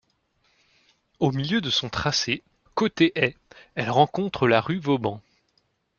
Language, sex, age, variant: French, male, 19-29, Français de métropole